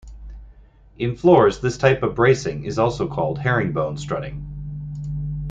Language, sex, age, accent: English, male, 40-49, Canadian English